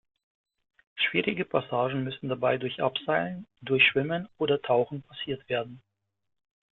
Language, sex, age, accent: German, male, 40-49, Deutschland Deutsch